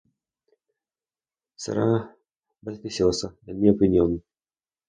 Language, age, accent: Spanish, under 19, España: Norte peninsular (Asturias, Castilla y León, Cantabria, País Vasco, Navarra, Aragón, La Rioja, Guadalajara, Cuenca)